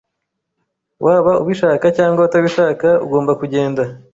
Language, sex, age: Kinyarwanda, male, 30-39